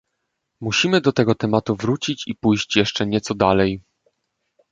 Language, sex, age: Polish, male, 19-29